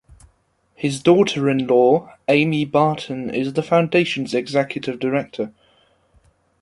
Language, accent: English, England English